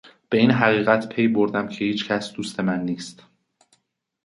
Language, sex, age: Persian, male, 19-29